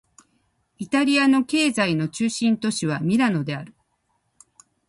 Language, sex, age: Japanese, female, 50-59